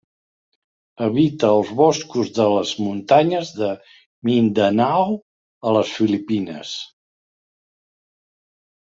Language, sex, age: Catalan, male, 50-59